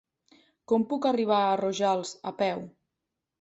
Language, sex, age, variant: Catalan, female, 19-29, Nord-Occidental